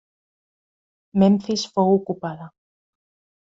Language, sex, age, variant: Catalan, female, 40-49, Central